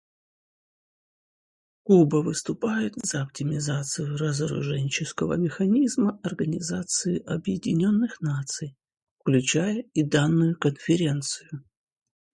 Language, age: Russian, 30-39